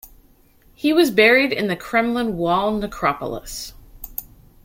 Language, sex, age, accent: English, female, 40-49, United States English